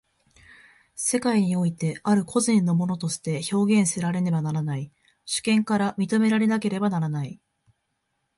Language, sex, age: Japanese, female, 19-29